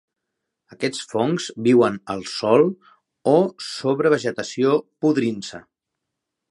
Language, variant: Catalan, Central